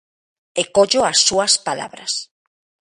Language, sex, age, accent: Galician, female, 40-49, Normativo (estándar)